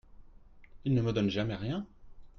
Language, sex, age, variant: French, male, 30-39, Français de métropole